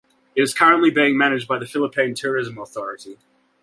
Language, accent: English, Australian English